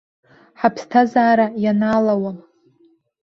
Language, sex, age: Abkhazian, female, 19-29